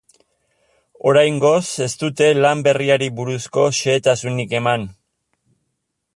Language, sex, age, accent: Basque, male, 50-59, Erdialdekoa edo Nafarra (Gipuzkoa, Nafarroa)